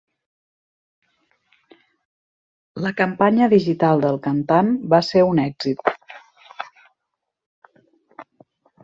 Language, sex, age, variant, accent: Catalan, female, 30-39, Central, Oriental